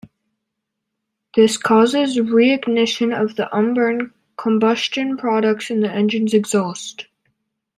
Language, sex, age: English, female, under 19